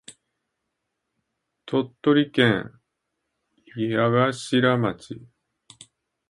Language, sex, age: Japanese, male, 50-59